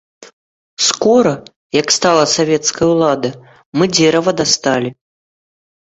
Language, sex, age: Belarusian, male, under 19